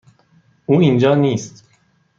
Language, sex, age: Persian, male, 30-39